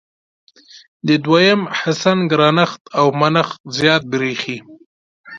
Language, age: Pashto, 19-29